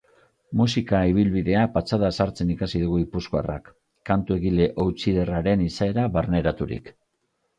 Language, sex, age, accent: Basque, male, 50-59, Mendebalekoa (Araba, Bizkaia, Gipuzkoako mendebaleko herri batzuk)